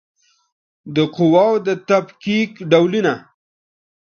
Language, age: Pashto, 30-39